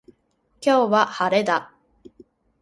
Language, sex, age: Japanese, female, 19-29